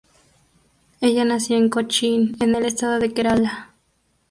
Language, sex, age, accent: Spanish, female, under 19, México